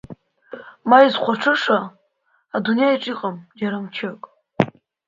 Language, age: Abkhazian, under 19